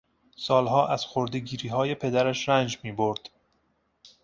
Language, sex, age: Persian, male, 30-39